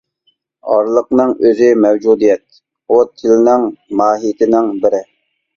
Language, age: Uyghur, 30-39